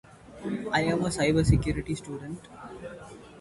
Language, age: English, 19-29